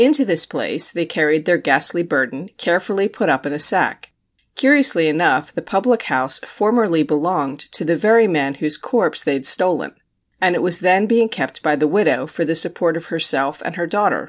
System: none